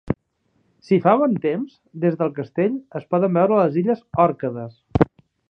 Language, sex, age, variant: Catalan, male, 30-39, Central